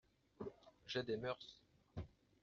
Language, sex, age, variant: French, male, 30-39, Français de métropole